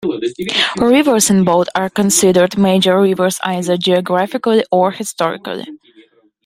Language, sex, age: English, female, 19-29